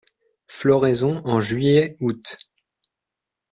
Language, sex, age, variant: French, male, 30-39, Français de métropole